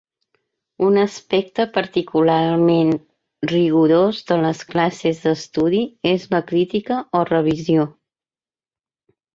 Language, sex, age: Catalan, female, 50-59